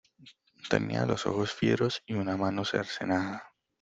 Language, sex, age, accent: Spanish, male, 19-29, Andino-Pacífico: Colombia, Perú, Ecuador, oeste de Bolivia y Venezuela andina